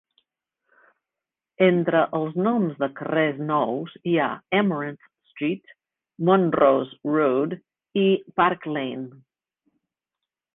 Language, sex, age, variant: Catalan, female, 50-59, Central